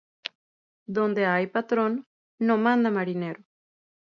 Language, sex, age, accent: Spanish, female, 30-39, México